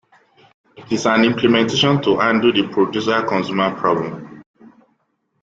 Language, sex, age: English, male, 30-39